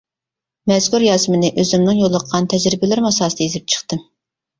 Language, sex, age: Uyghur, female, 19-29